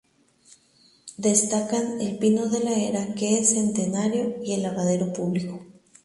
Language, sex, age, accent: Spanish, female, 30-39, México